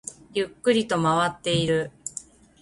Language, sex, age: Japanese, female, 40-49